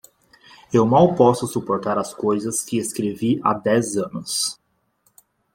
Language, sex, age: Portuguese, male, 19-29